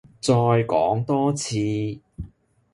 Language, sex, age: Cantonese, male, 19-29